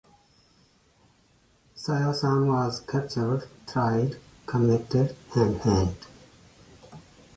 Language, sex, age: English, male, 40-49